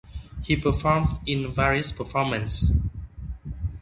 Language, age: English, 19-29